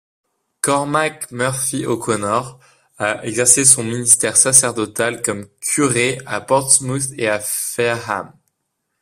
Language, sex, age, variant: French, male, 19-29, Français de métropole